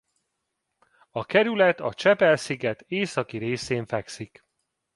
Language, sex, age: Hungarian, male, 40-49